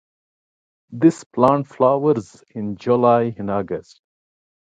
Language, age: English, 30-39